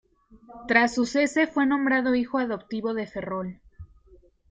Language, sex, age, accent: Spanish, female, 19-29, México